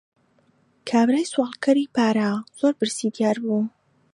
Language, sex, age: Central Kurdish, female, 19-29